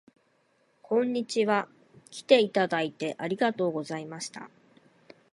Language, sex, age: Japanese, female, 30-39